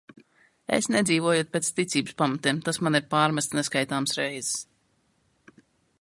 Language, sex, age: Latvian, female, 19-29